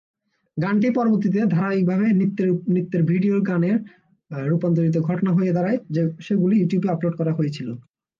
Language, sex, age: Bengali, male, 19-29